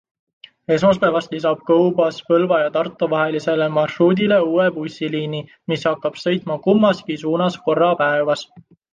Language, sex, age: Estonian, male, 19-29